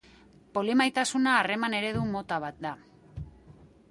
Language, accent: Basque, Mendebalekoa (Araba, Bizkaia, Gipuzkoako mendebaleko herri batzuk)